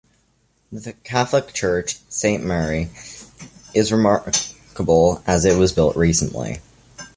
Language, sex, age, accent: English, male, under 19, United States English